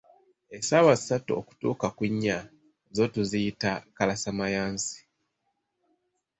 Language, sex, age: Ganda, male, 90+